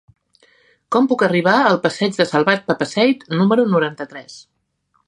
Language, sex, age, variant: Catalan, female, 40-49, Central